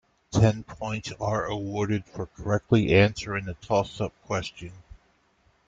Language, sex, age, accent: English, male, 50-59, United States English